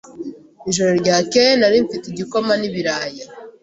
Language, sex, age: Kinyarwanda, female, 19-29